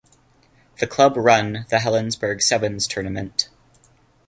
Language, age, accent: English, 19-29, Canadian English